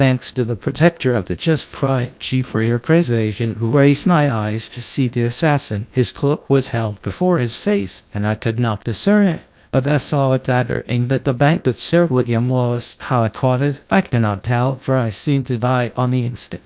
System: TTS, GlowTTS